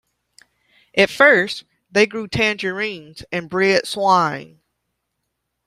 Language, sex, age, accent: English, female, 30-39, United States English